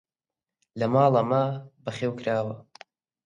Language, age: Central Kurdish, 19-29